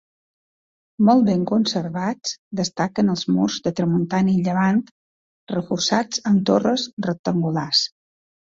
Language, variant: Catalan, Balear